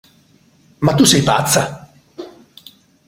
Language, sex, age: Italian, male, 40-49